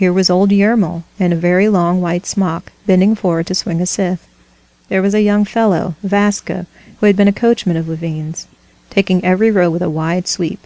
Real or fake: real